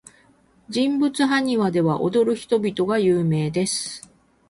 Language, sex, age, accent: Japanese, female, 60-69, 関西